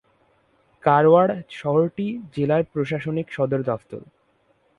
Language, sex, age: Bengali, male, under 19